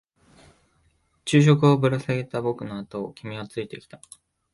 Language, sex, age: Japanese, male, 19-29